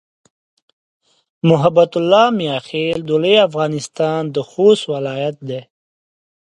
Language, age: Pashto, 19-29